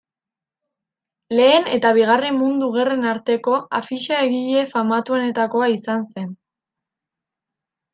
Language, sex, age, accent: Basque, female, under 19, Erdialdekoa edo Nafarra (Gipuzkoa, Nafarroa)